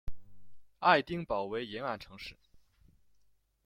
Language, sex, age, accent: Chinese, male, under 19, 出生地：湖北省